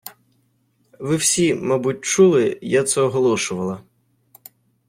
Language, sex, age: Ukrainian, male, under 19